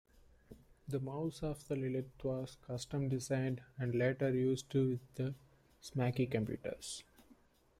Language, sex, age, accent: English, male, 19-29, India and South Asia (India, Pakistan, Sri Lanka)